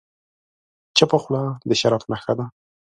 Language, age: Pashto, 30-39